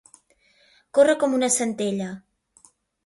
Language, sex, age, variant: Catalan, female, 40-49, Central